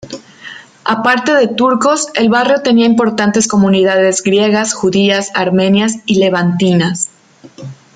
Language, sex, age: Spanish, female, 30-39